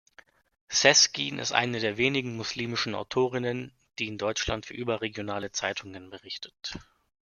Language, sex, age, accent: German, male, 19-29, Deutschland Deutsch